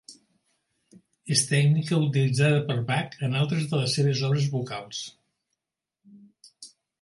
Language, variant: Catalan, Central